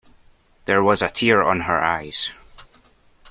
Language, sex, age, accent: English, male, under 19, Scottish English